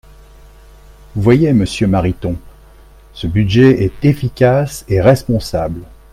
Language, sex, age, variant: French, male, 60-69, Français de métropole